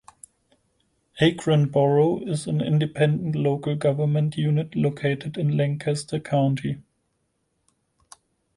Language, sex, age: English, male, 30-39